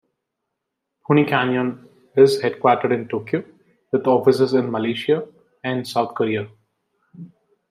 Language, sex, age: English, male, 30-39